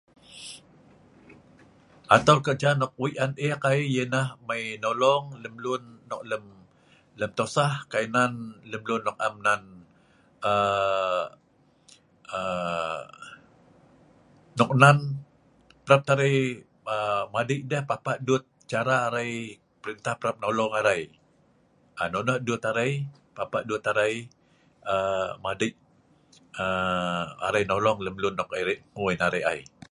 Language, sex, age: Sa'ban, male, 60-69